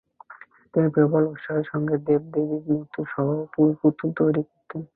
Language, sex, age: Bengali, male, under 19